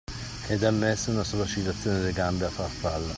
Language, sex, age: Italian, male, 50-59